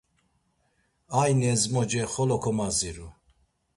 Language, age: Laz, 40-49